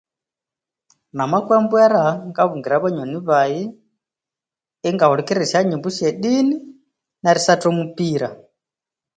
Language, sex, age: Konzo, female, 30-39